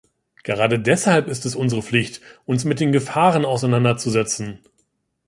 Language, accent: German, Deutschland Deutsch